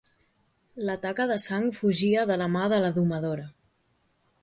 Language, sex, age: Catalan, female, 19-29